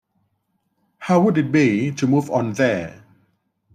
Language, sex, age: English, male, 30-39